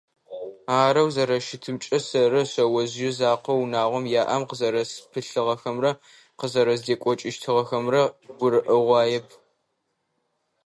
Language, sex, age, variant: Adyghe, male, under 19, Адыгабзэ (Кирил, пстэумэ зэдыряе)